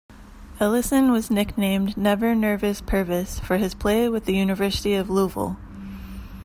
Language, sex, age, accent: English, female, 30-39, United States English